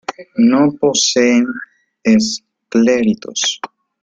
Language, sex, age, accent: Spanish, male, under 19, Caribe: Cuba, Venezuela, Puerto Rico, República Dominicana, Panamá, Colombia caribeña, México caribeño, Costa del golfo de México